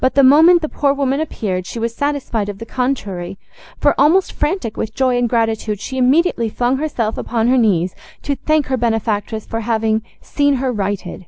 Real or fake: real